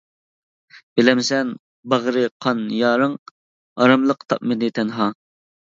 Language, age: Uyghur, 19-29